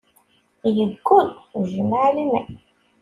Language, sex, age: Kabyle, female, 19-29